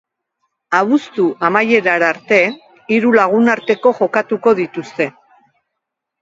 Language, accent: Basque, Erdialdekoa edo Nafarra (Gipuzkoa, Nafarroa)